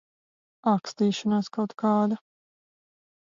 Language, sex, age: Latvian, female, 40-49